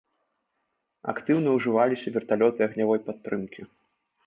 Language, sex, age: Belarusian, male, 30-39